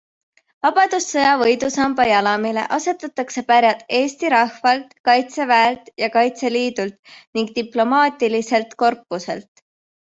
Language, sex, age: Estonian, female, 19-29